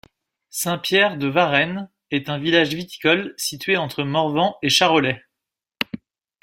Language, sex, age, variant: French, male, 30-39, Français de métropole